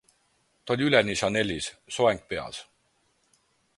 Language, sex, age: Estonian, male, 30-39